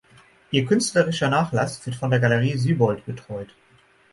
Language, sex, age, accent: German, male, 19-29, Deutschland Deutsch; Norddeutsch